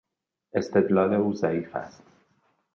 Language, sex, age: Persian, male, 19-29